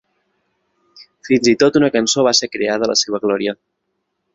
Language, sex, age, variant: Catalan, male, 19-29, Central